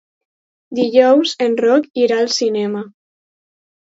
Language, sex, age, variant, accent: Catalan, female, under 19, Alacantí, valencià